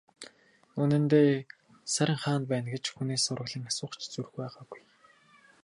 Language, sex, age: Mongolian, male, 19-29